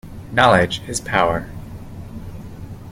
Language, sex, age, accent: English, male, 30-39, United States English